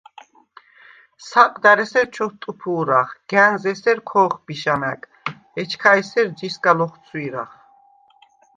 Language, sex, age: Svan, female, 50-59